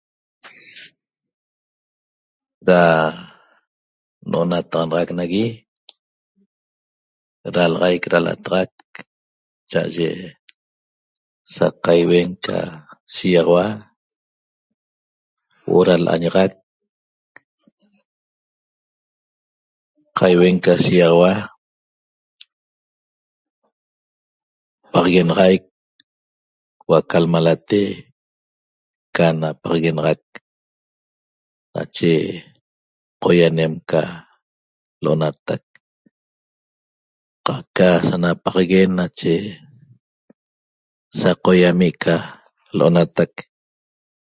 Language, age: Toba, 50-59